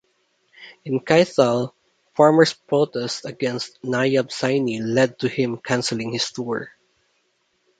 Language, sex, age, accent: English, male, 30-39, Filipino